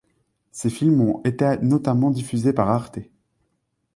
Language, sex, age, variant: French, male, 19-29, Français de métropole